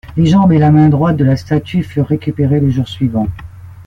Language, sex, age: French, female, 60-69